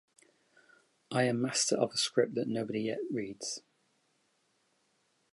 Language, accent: English, England English